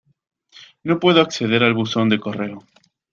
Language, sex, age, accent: Spanish, male, 19-29, Andino-Pacífico: Colombia, Perú, Ecuador, oeste de Bolivia y Venezuela andina